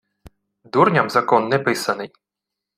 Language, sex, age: Ukrainian, male, 30-39